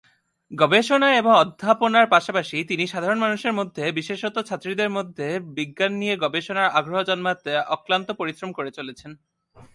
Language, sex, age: Bengali, male, 19-29